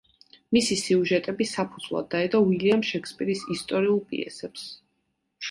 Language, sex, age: Georgian, female, 19-29